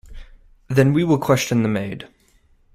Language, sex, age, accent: English, male, 19-29, United States English